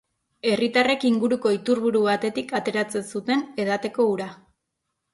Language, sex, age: Basque, female, 30-39